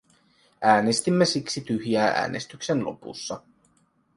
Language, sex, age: Finnish, male, 19-29